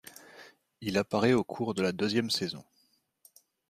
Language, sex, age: French, male, 30-39